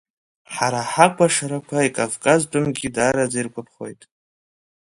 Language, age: Abkhazian, under 19